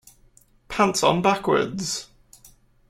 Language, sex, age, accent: English, male, 19-29, England English